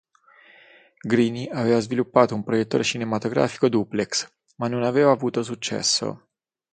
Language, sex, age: Italian, male, 30-39